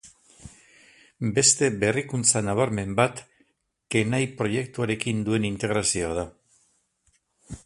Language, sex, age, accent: Basque, male, 60-69, Erdialdekoa edo Nafarra (Gipuzkoa, Nafarroa)